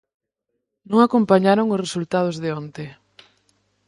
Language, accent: Galician, Normativo (estándar)